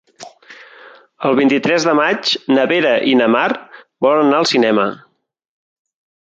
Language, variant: Catalan, Central